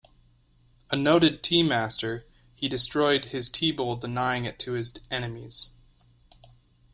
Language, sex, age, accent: English, male, 19-29, United States English